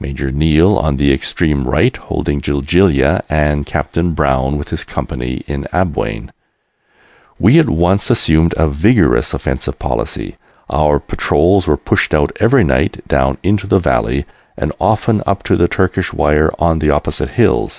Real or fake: real